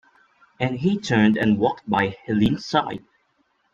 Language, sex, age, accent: English, male, 19-29, Filipino